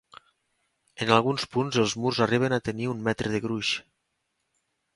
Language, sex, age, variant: Catalan, male, 30-39, Nord-Occidental